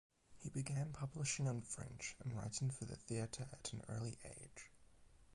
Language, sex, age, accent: English, male, under 19, Australian English; England English; New Zealand English